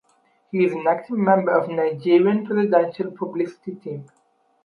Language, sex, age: English, male, 19-29